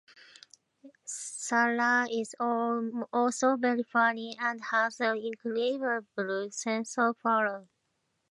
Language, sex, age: English, female, 50-59